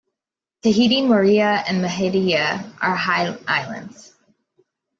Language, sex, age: English, female, 30-39